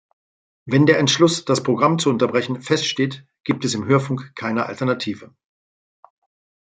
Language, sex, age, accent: German, male, 50-59, Deutschland Deutsch